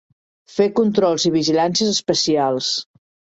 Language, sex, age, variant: Catalan, female, 50-59, Central